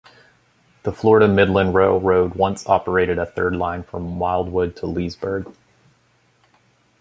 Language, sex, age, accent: English, male, 30-39, United States English